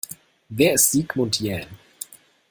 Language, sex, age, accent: German, male, 19-29, Deutschland Deutsch